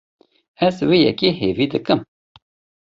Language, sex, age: Kurdish, male, 40-49